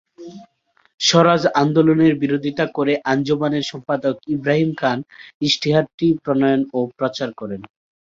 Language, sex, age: Bengali, male, 19-29